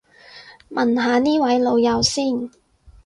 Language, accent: Cantonese, 广州音